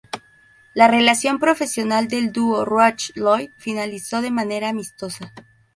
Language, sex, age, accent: Spanish, female, 19-29, México